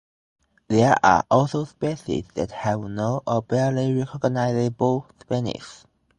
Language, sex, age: English, male, 19-29